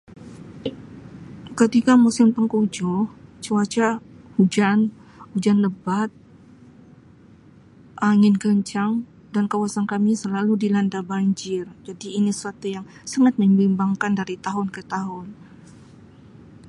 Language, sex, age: Sabah Malay, female, 40-49